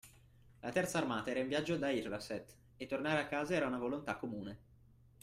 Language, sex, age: Italian, male, 19-29